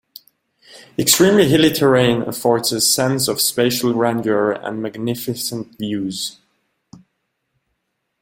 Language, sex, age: English, male, 30-39